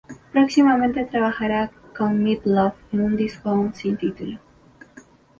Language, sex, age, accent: Spanish, female, under 19, Andino-Pacífico: Colombia, Perú, Ecuador, oeste de Bolivia y Venezuela andina